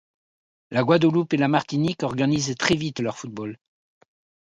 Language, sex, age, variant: French, male, 60-69, Français de métropole